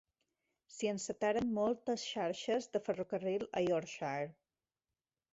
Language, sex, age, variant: Catalan, female, 40-49, Central